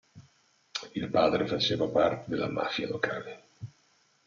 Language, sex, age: Italian, male, 50-59